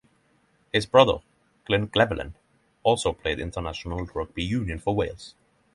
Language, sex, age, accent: English, male, 30-39, United States English